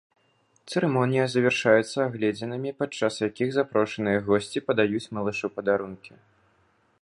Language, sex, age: Belarusian, male, under 19